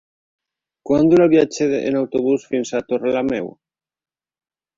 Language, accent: Catalan, valencià